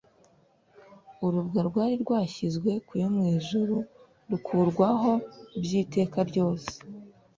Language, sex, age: Kinyarwanda, female, 19-29